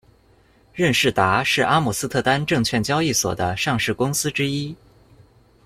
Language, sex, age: Chinese, male, 19-29